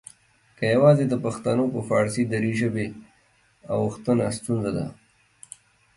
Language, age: Pashto, 19-29